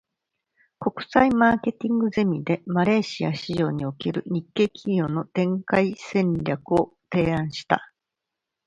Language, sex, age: Japanese, female, 50-59